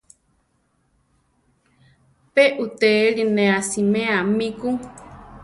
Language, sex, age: Central Tarahumara, female, 30-39